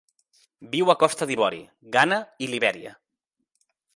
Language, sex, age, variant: Catalan, male, 30-39, Central